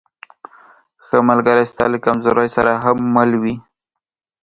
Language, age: Pashto, 19-29